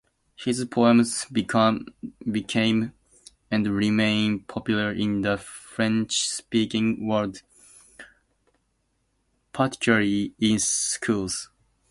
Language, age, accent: English, 19-29, United States English